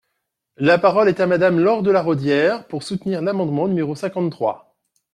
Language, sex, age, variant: French, male, 40-49, Français de métropole